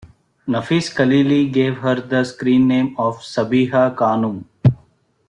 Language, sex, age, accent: English, male, 19-29, United States English